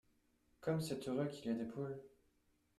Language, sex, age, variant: French, male, under 19, Français de métropole